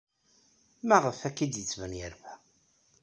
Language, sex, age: Kabyle, male, 60-69